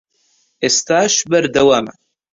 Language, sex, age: Central Kurdish, male, 19-29